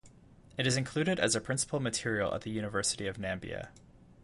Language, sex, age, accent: English, male, 19-29, Canadian English